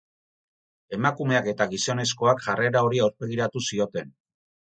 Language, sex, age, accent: Basque, male, 50-59, Mendebalekoa (Araba, Bizkaia, Gipuzkoako mendebaleko herri batzuk)